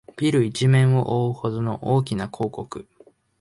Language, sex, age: Japanese, male, 19-29